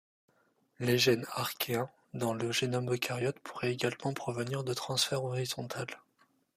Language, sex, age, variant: French, male, 19-29, Français de métropole